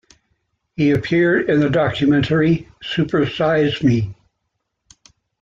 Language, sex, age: English, male, 60-69